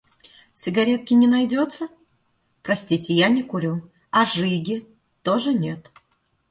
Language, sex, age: Russian, female, 40-49